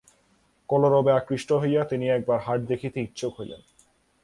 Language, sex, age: Bengali, male, 19-29